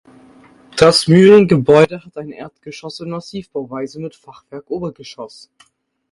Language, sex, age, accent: German, male, under 19, Deutschland Deutsch